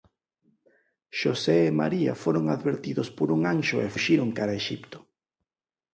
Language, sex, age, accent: Galician, male, 40-49, Normativo (estándar)